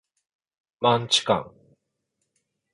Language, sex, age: Japanese, male, 40-49